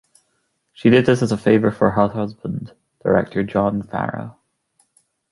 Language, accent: English, Scottish English